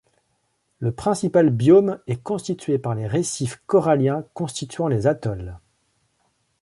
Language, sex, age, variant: French, male, 40-49, Français de métropole